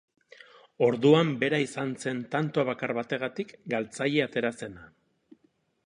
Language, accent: Basque, Erdialdekoa edo Nafarra (Gipuzkoa, Nafarroa)